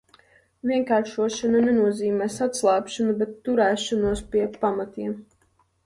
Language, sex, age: Latvian, female, 19-29